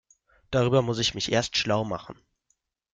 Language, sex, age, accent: German, male, 19-29, Deutschland Deutsch